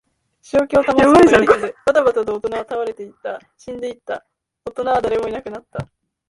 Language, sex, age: Japanese, female, 19-29